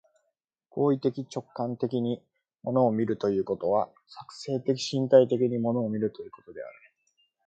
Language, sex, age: Japanese, male, 19-29